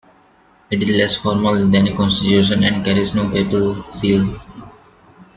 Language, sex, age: English, male, 19-29